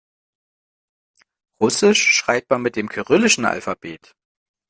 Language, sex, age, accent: German, female, 30-39, Deutschland Deutsch